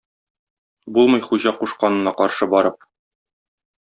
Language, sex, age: Tatar, male, 30-39